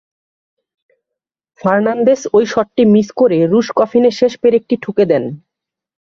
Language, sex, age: Bengali, male, 19-29